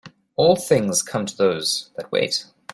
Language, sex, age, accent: English, male, 30-39, Southern African (South Africa, Zimbabwe, Namibia)